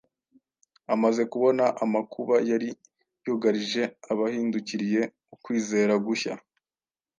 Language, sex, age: Kinyarwanda, male, 19-29